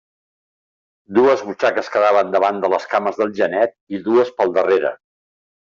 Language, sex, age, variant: Catalan, male, 70-79, Central